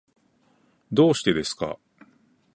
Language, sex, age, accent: Japanese, male, 40-49, 標準語